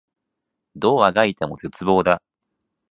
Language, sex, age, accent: Japanese, male, 19-29, 関西弁